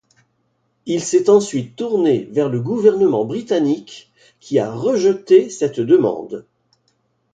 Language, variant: French, Français de métropole